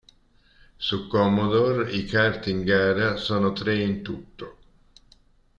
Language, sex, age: Italian, male, 60-69